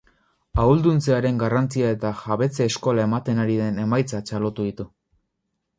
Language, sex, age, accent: Basque, male, 19-29, Mendebalekoa (Araba, Bizkaia, Gipuzkoako mendebaleko herri batzuk)